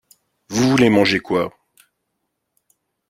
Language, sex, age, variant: French, male, 40-49, Français de métropole